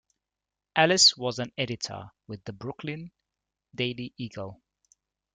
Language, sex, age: English, male, 30-39